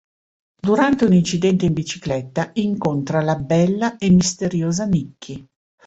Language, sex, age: Italian, female, 50-59